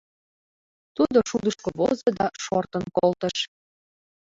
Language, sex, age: Mari, female, 19-29